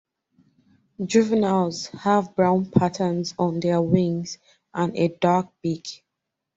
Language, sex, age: English, female, 19-29